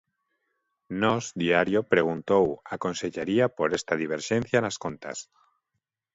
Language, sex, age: Galician, male, 40-49